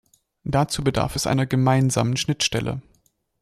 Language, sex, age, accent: German, male, 19-29, Deutschland Deutsch